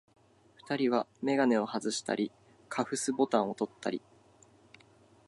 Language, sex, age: Japanese, male, 19-29